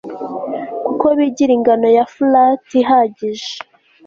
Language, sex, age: Kinyarwanda, female, 19-29